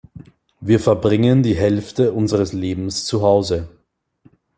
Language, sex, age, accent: German, male, 19-29, Österreichisches Deutsch